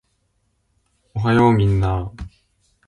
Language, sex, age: Japanese, male, under 19